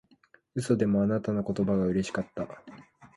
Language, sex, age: Japanese, male, 19-29